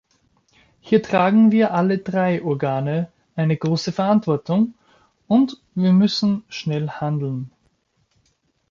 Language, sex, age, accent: German, male, 19-29, Österreichisches Deutsch